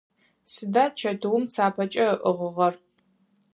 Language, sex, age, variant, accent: Adyghe, female, under 19, Адыгабзэ (Кирил, пстэумэ зэдыряе), Кıэмгуй (Çemguy)